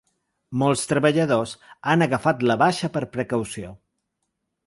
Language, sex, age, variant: Catalan, male, 40-49, Balear